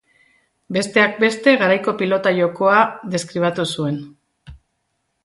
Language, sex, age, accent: Basque, female, 50-59, Mendebalekoa (Araba, Bizkaia, Gipuzkoako mendebaleko herri batzuk)